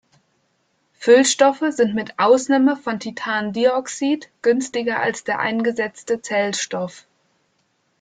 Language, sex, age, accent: German, female, 19-29, Deutschland Deutsch